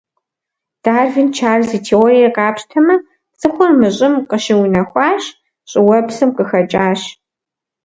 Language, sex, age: Kabardian, female, 19-29